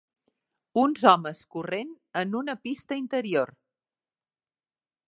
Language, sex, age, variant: Catalan, female, 60-69, Central